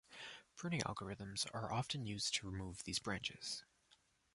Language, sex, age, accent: English, male, 19-29, United States English